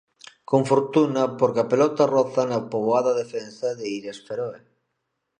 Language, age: Galician, 19-29